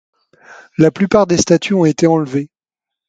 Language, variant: French, Français de métropole